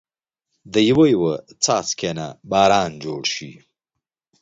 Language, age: Pashto, 50-59